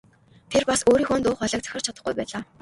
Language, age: Mongolian, 19-29